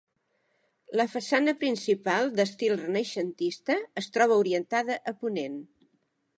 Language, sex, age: Catalan, female, 70-79